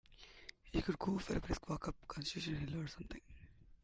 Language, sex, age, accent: English, female, 19-29, India and South Asia (India, Pakistan, Sri Lanka)